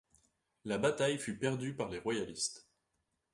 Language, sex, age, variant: French, male, 19-29, Français de métropole